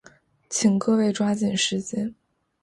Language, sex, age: Chinese, female, 19-29